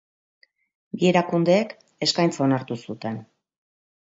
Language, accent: Basque, Mendebalekoa (Araba, Bizkaia, Gipuzkoako mendebaleko herri batzuk)